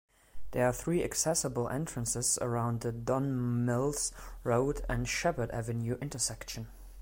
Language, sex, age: English, male, 19-29